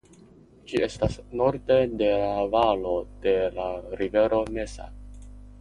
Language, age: Esperanto, under 19